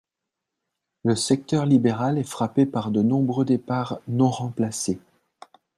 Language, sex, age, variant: French, male, 40-49, Français de métropole